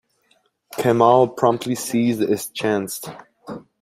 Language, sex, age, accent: English, male, 30-39, Canadian English